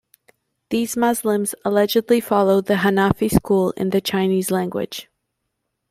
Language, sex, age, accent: English, female, 30-39, Canadian English